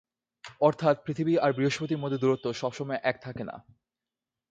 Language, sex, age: Bengali, male, 19-29